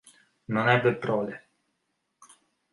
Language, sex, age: Italian, male, 19-29